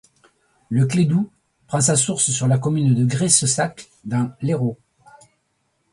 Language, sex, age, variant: French, male, 60-69, Français de métropole